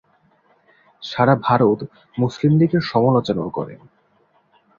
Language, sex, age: Bengali, male, 19-29